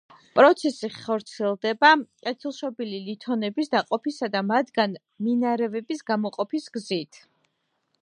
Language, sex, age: Georgian, female, 19-29